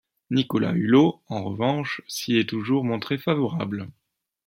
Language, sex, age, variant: French, male, 19-29, Français de métropole